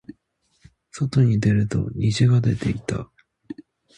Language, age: Japanese, 19-29